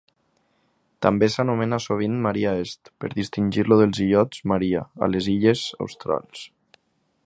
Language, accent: Catalan, valencià